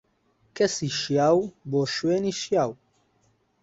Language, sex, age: Central Kurdish, male, 19-29